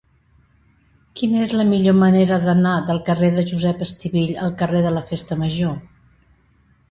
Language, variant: Catalan, Central